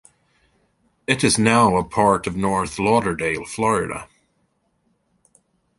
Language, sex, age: English, male, 40-49